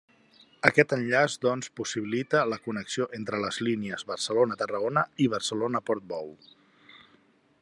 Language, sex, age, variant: Catalan, male, 30-39, Central